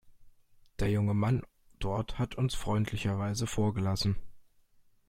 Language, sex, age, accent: German, male, under 19, Deutschland Deutsch